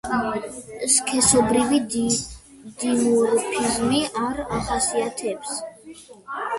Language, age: Georgian, 30-39